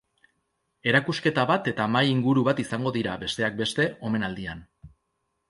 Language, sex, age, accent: Basque, male, 30-39, Erdialdekoa edo Nafarra (Gipuzkoa, Nafarroa)